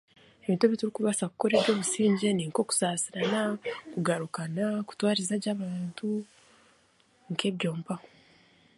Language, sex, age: Chiga, female, 19-29